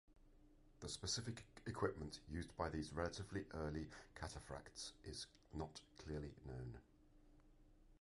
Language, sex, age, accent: English, male, 50-59, England English